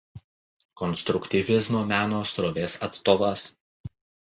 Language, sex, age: Lithuanian, male, 19-29